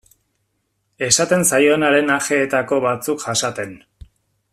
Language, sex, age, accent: Basque, male, 40-49, Erdialdekoa edo Nafarra (Gipuzkoa, Nafarroa)